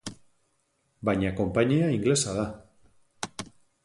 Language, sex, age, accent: Basque, male, 30-39, Erdialdekoa edo Nafarra (Gipuzkoa, Nafarroa)